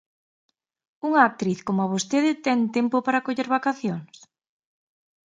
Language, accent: Galician, Atlántico (seseo e gheada)